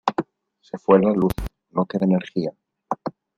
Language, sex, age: Spanish, male, 19-29